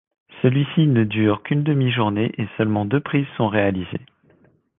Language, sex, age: French, male, 30-39